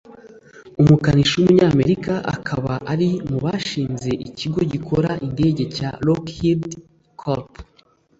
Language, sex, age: Kinyarwanda, male, 19-29